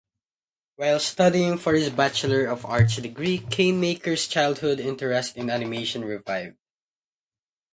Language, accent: English, Filipino